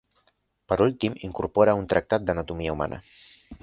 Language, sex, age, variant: Catalan, male, under 19, Central